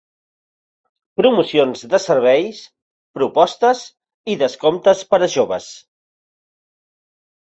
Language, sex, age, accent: Catalan, male, 40-49, Català central